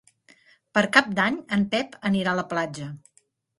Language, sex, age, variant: Catalan, female, 50-59, Central